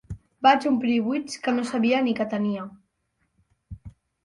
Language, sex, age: Catalan, male, under 19